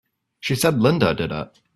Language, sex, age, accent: English, male, 19-29, United States English